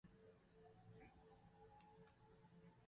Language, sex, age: Japanese, female, 19-29